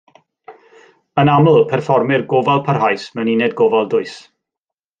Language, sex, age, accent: Welsh, male, 40-49, Y Deyrnas Unedig Cymraeg